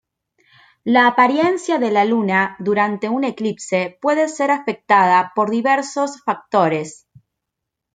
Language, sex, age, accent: Spanish, female, 19-29, Rioplatense: Argentina, Uruguay, este de Bolivia, Paraguay